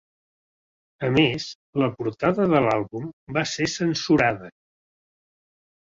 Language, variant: Catalan, Central